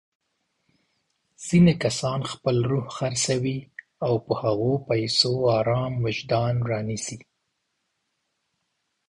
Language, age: Pashto, 30-39